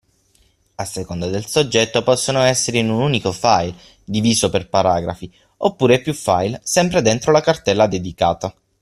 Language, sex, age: Italian, male, 19-29